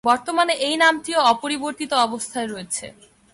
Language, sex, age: Bengali, female, under 19